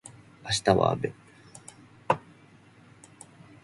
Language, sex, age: Japanese, male, 19-29